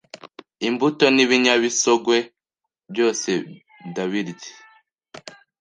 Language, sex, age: Kinyarwanda, male, under 19